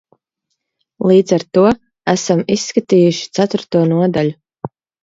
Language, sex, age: Latvian, female, 30-39